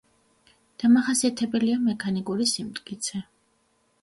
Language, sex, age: Georgian, female, 30-39